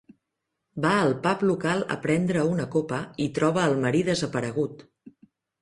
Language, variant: Catalan, Central